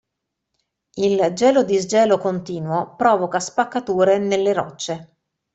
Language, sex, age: Italian, female, 40-49